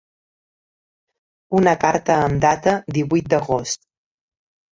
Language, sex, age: Catalan, female, 40-49